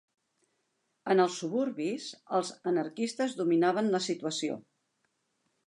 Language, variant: Catalan, Central